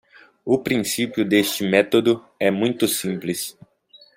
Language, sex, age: Portuguese, male, 19-29